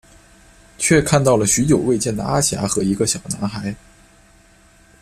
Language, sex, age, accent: Chinese, male, 19-29, 出生地：河南省